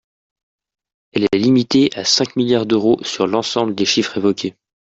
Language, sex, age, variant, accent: French, male, 19-29, Français d'Europe, Français de Suisse